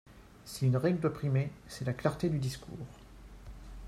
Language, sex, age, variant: French, male, 40-49, Français de métropole